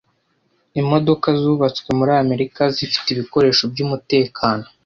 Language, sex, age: Kinyarwanda, male, under 19